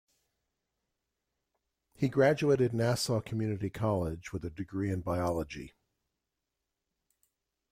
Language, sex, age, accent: English, male, 70-79, United States English